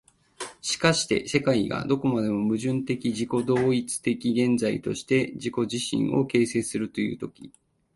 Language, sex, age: Japanese, male, 40-49